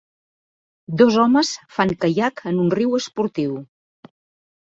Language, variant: Catalan, Central